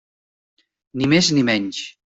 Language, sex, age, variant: Catalan, male, 50-59, Central